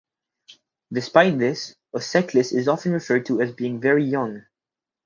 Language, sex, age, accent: English, male, under 19, United States English